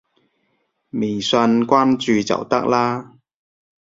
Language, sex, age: Cantonese, male, 30-39